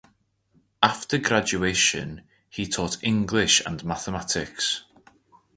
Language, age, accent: English, 30-39, Welsh English